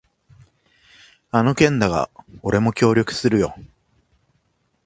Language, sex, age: Japanese, male, 30-39